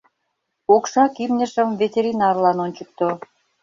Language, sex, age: Mari, female, 50-59